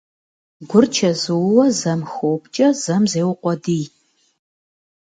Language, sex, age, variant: Kabardian, female, 50-59, Адыгэбзэ (Къэбэрдей, Кирил, псоми зэдай)